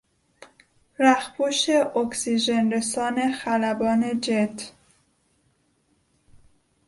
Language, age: Persian, 30-39